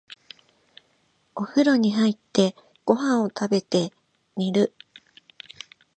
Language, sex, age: Japanese, female, 40-49